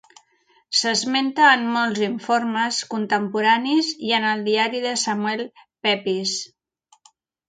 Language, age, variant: Catalan, 40-49, Central